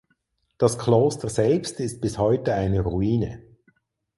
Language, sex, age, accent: German, male, 40-49, Schweizerdeutsch